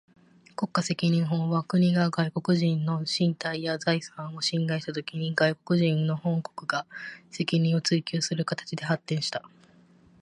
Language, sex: Japanese, female